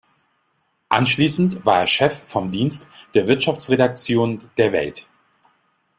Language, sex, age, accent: German, male, 40-49, Deutschland Deutsch